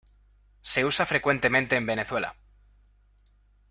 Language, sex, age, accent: Spanish, male, 30-39, España: Centro-Sur peninsular (Madrid, Toledo, Castilla-La Mancha)